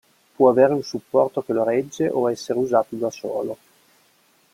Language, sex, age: Italian, male, 50-59